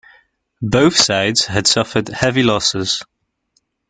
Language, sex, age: English, male, 19-29